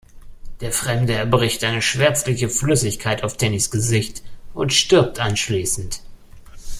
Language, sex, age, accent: German, male, 30-39, Deutschland Deutsch